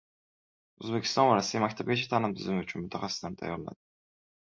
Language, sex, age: Uzbek, male, 19-29